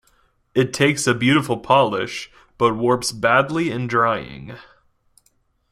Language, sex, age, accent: English, male, 19-29, United States English